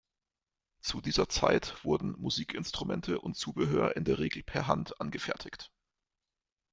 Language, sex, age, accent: German, male, 30-39, Deutschland Deutsch